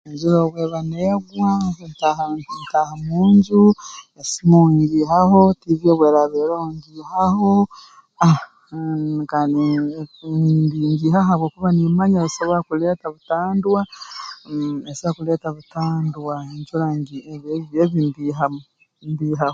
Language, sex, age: Tooro, female, 40-49